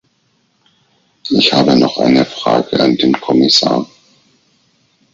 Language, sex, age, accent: German, male, 50-59, Deutschland Deutsch